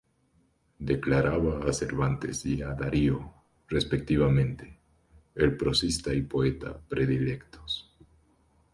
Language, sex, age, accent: Spanish, male, 19-29, Andino-Pacífico: Colombia, Perú, Ecuador, oeste de Bolivia y Venezuela andina